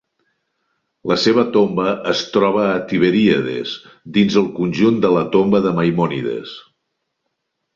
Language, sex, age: Catalan, male, 60-69